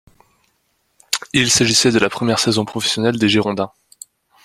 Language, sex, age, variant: French, male, 19-29, Français de métropole